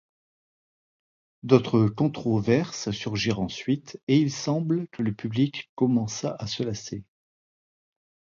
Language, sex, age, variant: French, male, 40-49, Français de métropole